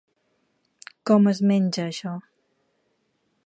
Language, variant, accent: Catalan, Central, central